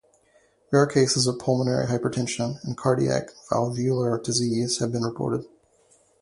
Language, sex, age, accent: English, male, 30-39, United States English